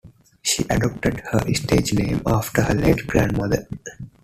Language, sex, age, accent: English, male, 19-29, India and South Asia (India, Pakistan, Sri Lanka)